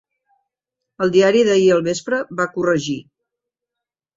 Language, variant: Catalan, Central